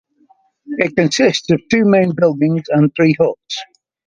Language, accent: English, England English